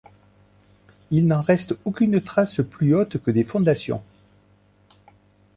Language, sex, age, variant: French, male, 40-49, Français de métropole